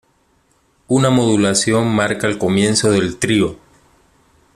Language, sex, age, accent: Spanish, male, 19-29, Caribe: Cuba, Venezuela, Puerto Rico, República Dominicana, Panamá, Colombia caribeña, México caribeño, Costa del golfo de México